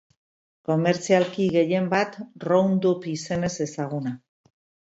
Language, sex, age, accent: Basque, female, 60-69, Mendebalekoa (Araba, Bizkaia, Gipuzkoako mendebaleko herri batzuk)